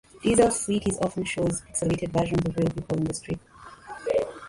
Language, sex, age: English, female, 30-39